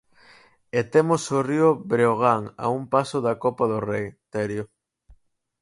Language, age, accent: Galician, 19-29, Atlántico (seseo e gheada)